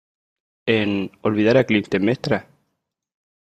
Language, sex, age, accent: Spanish, male, 19-29, Rioplatense: Argentina, Uruguay, este de Bolivia, Paraguay